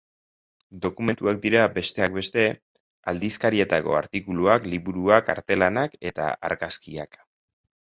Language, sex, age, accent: Basque, male, 30-39, Mendebalekoa (Araba, Bizkaia, Gipuzkoako mendebaleko herri batzuk)